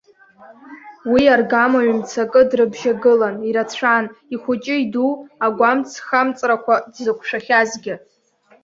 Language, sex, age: Abkhazian, female, under 19